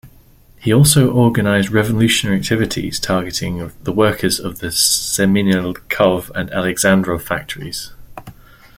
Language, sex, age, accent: English, male, 19-29, England English